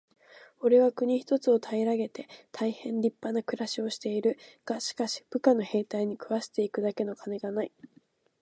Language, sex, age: Japanese, female, 19-29